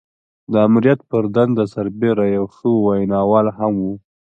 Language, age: Pashto, 19-29